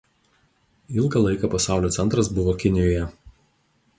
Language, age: Lithuanian, 40-49